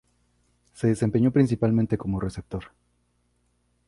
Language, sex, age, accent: Spanish, male, 30-39, México